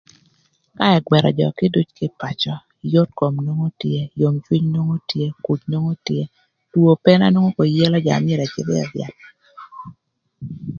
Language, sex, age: Thur, female, 40-49